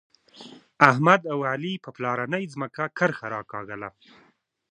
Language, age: Pashto, 19-29